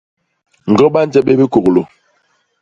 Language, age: Basaa, 40-49